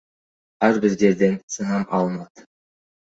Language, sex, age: Kyrgyz, male, under 19